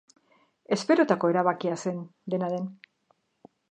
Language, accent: Basque, Mendebalekoa (Araba, Bizkaia, Gipuzkoako mendebaleko herri batzuk)